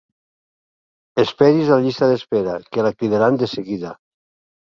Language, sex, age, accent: Catalan, male, 70-79, valencià